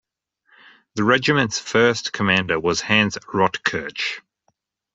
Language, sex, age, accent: English, male, 40-49, Australian English